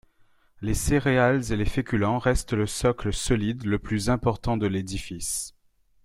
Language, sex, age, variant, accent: French, male, 40-49, Français des départements et régions d'outre-mer, Français de La Réunion